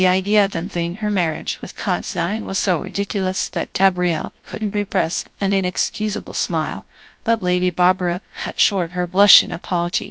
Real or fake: fake